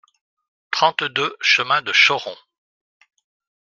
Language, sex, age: French, male, 60-69